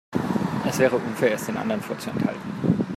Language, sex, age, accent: German, male, 30-39, Deutschland Deutsch